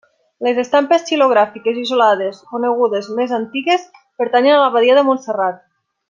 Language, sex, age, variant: Catalan, female, 19-29, Nord-Occidental